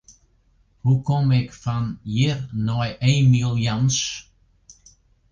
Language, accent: Western Frisian, Klaaifrysk